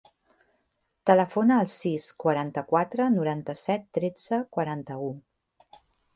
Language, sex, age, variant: Catalan, female, 40-49, Central